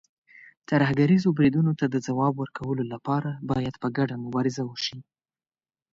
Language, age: Pashto, 19-29